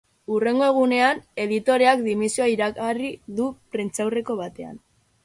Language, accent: Basque, Erdialdekoa edo Nafarra (Gipuzkoa, Nafarroa)